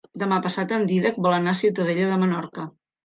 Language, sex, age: Catalan, female, 50-59